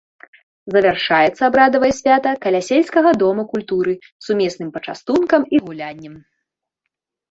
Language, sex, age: Belarusian, female, 19-29